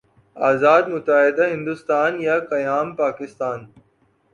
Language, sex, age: Urdu, male, 19-29